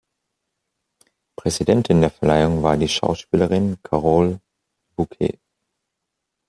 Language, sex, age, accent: German, male, 40-49, Deutschland Deutsch